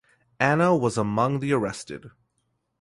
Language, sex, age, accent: English, male, 19-29, Canadian English